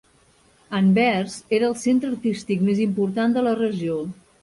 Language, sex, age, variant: Catalan, female, 40-49, Central